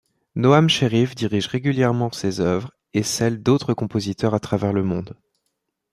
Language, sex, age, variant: French, male, 19-29, Français de métropole